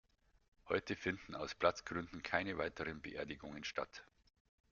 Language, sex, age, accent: German, male, 50-59, Deutschland Deutsch